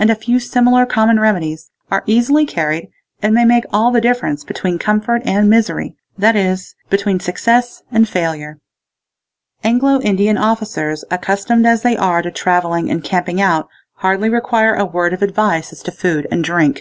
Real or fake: real